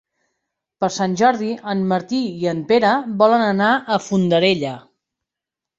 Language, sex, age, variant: Catalan, female, 30-39, Central